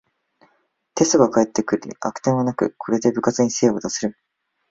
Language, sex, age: Japanese, male, 19-29